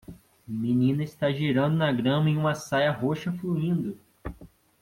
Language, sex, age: Portuguese, male, 19-29